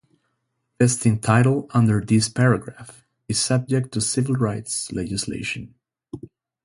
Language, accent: English, United States English